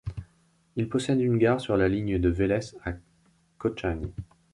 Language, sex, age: French, male, 40-49